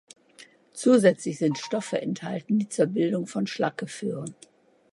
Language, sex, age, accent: German, female, 60-69, Deutschland Deutsch